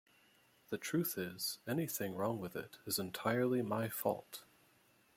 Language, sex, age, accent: English, male, 30-39, United States English